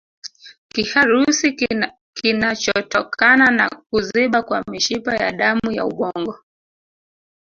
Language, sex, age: Swahili, female, 30-39